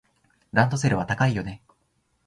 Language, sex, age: Japanese, male, 19-29